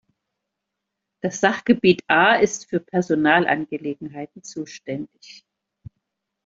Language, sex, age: German, female, 60-69